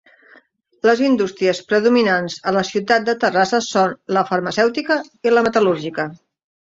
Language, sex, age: Catalan, female, 50-59